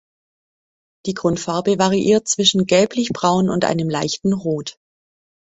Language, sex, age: German, female, 30-39